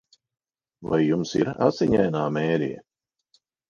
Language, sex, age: Latvian, male, 50-59